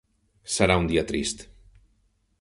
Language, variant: Catalan, Central